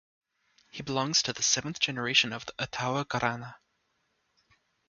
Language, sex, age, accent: English, male, under 19, United States English